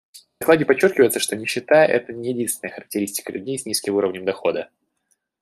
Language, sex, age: Russian, male, 19-29